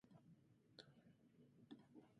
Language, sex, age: Japanese, male, 19-29